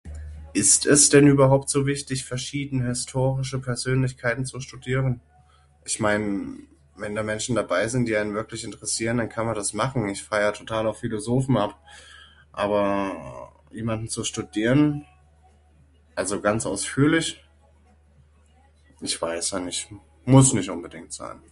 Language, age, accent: German, 30-39, Deutschland Deutsch